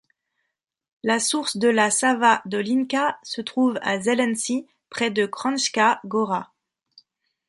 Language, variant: French, Français de métropole